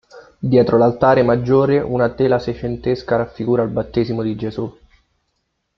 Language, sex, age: Italian, male, 19-29